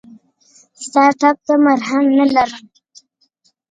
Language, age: Pashto, 30-39